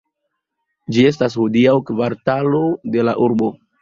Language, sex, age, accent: Esperanto, male, 30-39, Internacia